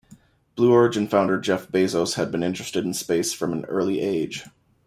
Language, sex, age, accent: English, male, 30-39, United States English